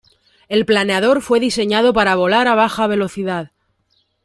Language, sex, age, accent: Spanish, female, 19-29, España: Centro-Sur peninsular (Madrid, Toledo, Castilla-La Mancha)